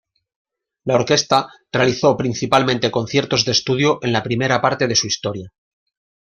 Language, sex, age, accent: Spanish, male, 50-59, España: Norte peninsular (Asturias, Castilla y León, Cantabria, País Vasco, Navarra, Aragón, La Rioja, Guadalajara, Cuenca)